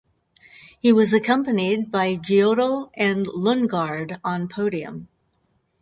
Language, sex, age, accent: English, female, 60-69, United States English